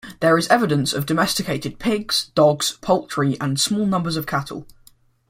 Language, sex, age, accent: English, male, under 19, England English